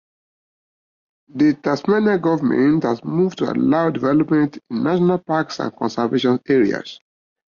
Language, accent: English, United States English